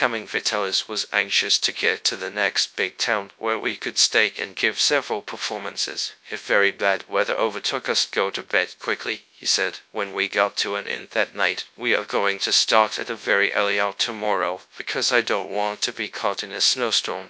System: TTS, GradTTS